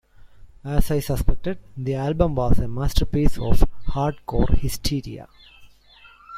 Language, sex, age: English, male, 40-49